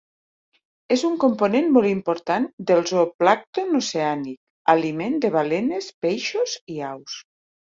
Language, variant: Catalan, Septentrional